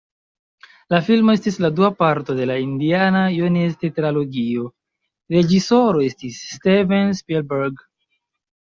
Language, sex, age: Esperanto, male, 19-29